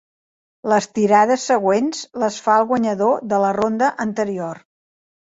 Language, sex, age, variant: Catalan, female, 60-69, Central